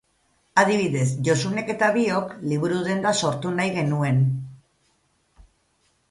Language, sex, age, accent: Basque, female, 50-59, Erdialdekoa edo Nafarra (Gipuzkoa, Nafarroa)